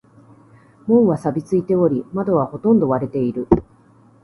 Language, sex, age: Japanese, female, 40-49